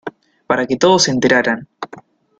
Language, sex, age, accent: Spanish, male, 19-29, Rioplatense: Argentina, Uruguay, este de Bolivia, Paraguay